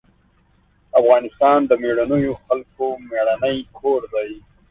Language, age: Pashto, 30-39